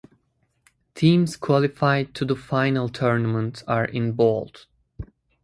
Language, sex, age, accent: English, male, 19-29, United States English